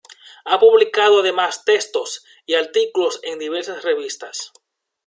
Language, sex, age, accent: Spanish, male, 19-29, Caribe: Cuba, Venezuela, Puerto Rico, República Dominicana, Panamá, Colombia caribeña, México caribeño, Costa del golfo de México